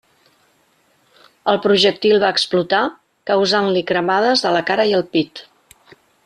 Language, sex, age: Catalan, female, 50-59